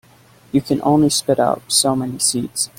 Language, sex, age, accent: English, male, under 19, United States English